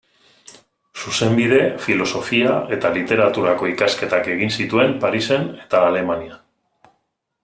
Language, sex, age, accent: Basque, male, 40-49, Mendebalekoa (Araba, Bizkaia, Gipuzkoako mendebaleko herri batzuk)